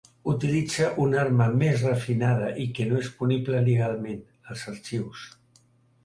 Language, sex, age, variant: Catalan, male, 70-79, Central